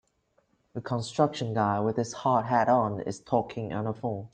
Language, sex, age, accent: English, male, 19-29, England English